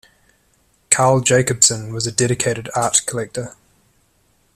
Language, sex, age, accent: English, male, 30-39, New Zealand English